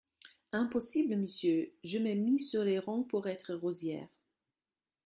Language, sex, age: French, female, 40-49